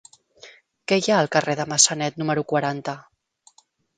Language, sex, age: Catalan, female, 40-49